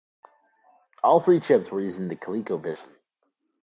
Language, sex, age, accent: English, male, under 19, United States English